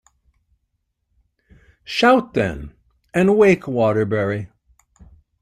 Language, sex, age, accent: English, male, 60-69, United States English